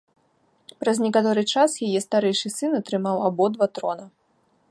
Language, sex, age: Belarusian, female, 19-29